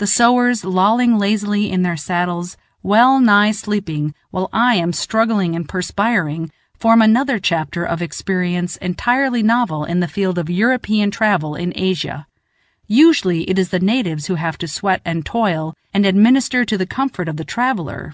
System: none